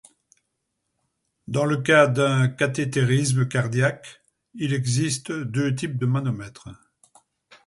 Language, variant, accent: French, Français d'Europe, Français de Belgique